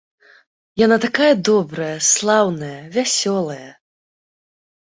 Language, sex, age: Belarusian, female, 19-29